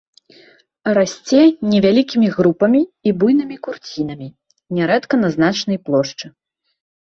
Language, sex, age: Belarusian, female, 19-29